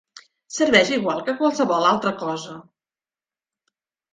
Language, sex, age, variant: Catalan, female, 50-59, Nord-Occidental